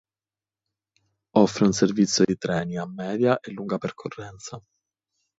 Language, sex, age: Italian, male, 19-29